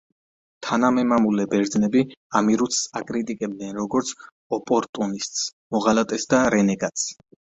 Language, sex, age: Georgian, male, 30-39